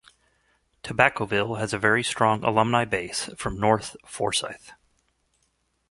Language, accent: English, United States English